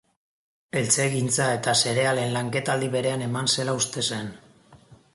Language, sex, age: Basque, male, 50-59